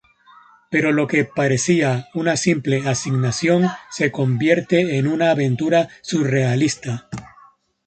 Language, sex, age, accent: Spanish, male, 30-39, España: Centro-Sur peninsular (Madrid, Toledo, Castilla-La Mancha)